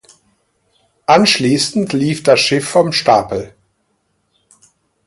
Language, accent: German, Deutschland Deutsch